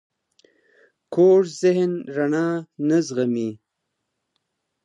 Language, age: Pashto, 40-49